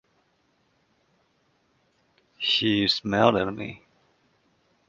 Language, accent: English, United States English